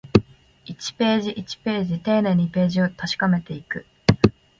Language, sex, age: Japanese, female, 19-29